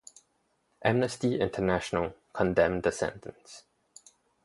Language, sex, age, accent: English, male, 19-29, Singaporean English